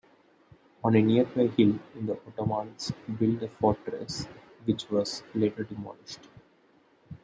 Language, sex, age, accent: English, male, 19-29, India and South Asia (India, Pakistan, Sri Lanka)